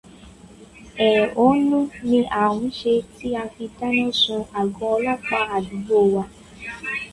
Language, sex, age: Yoruba, female, 19-29